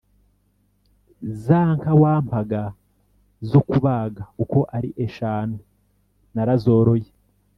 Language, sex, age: Kinyarwanda, male, 30-39